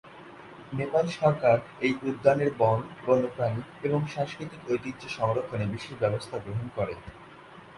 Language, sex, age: Bengali, male, under 19